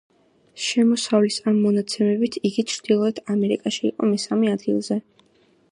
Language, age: Georgian, under 19